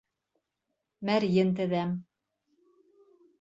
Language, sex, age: Bashkir, female, 40-49